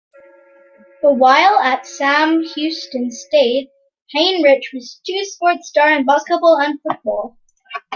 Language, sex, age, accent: English, female, under 19, Canadian English